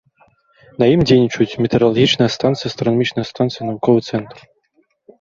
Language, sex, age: Belarusian, male, 19-29